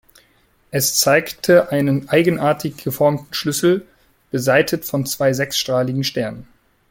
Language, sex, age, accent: German, male, 19-29, Deutschland Deutsch